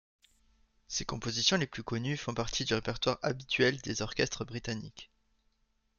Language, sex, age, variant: French, male, 19-29, Français de métropole